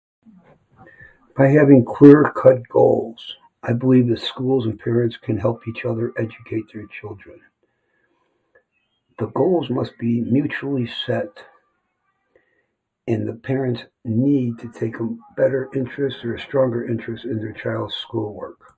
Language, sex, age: English, male, 70-79